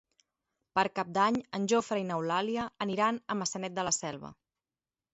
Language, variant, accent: Catalan, Central, central